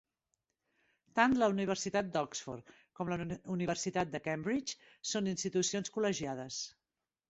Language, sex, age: Catalan, female, 50-59